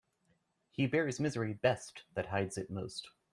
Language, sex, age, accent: English, male, 19-29, United States English